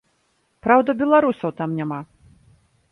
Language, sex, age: Belarusian, female, 30-39